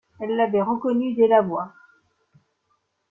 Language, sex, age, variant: French, female, 50-59, Français de métropole